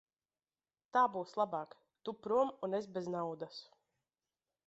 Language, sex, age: Latvian, female, 19-29